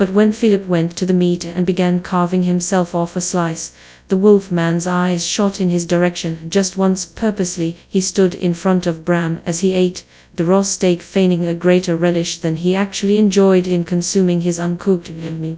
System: TTS, FastPitch